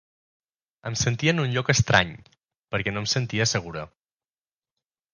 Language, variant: Catalan, Central